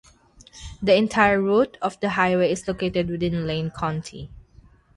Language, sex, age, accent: English, female, 19-29, United States English; Filipino